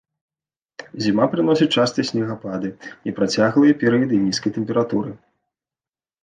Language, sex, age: Belarusian, male, 30-39